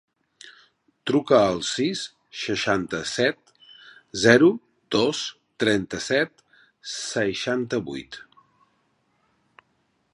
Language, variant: Catalan, Septentrional